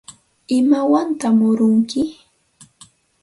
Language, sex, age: Santa Ana de Tusi Pasco Quechua, female, 30-39